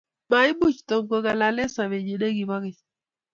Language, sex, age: Kalenjin, female, 40-49